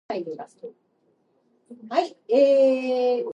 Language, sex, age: English, female, under 19